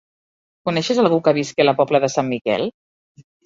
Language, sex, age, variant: Catalan, female, 40-49, Central